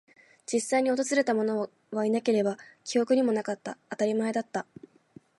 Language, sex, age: Japanese, female, 19-29